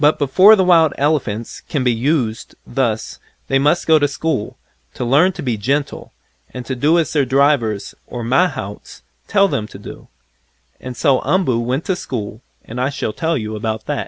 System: none